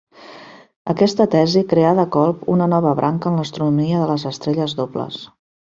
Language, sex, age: Catalan, female, 40-49